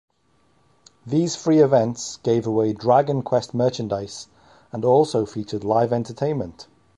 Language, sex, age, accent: English, male, 40-49, England English